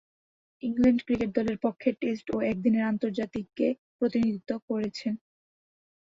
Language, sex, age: Bengali, female, 19-29